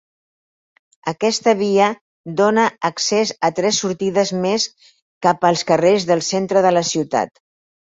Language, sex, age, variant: Catalan, female, 60-69, Central